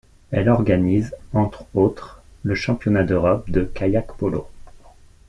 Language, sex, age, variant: French, male, 30-39, Français de métropole